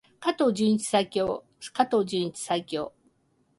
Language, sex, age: Japanese, female, 50-59